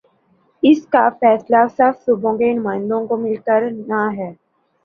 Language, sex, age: Urdu, male, 19-29